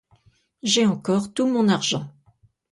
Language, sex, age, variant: French, female, 70-79, Français de métropole